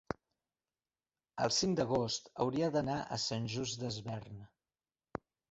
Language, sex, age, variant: Catalan, male, 40-49, Central